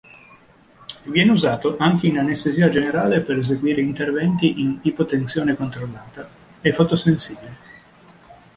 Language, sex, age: Italian, male, 50-59